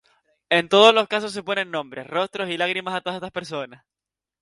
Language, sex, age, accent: Spanish, male, 19-29, España: Islas Canarias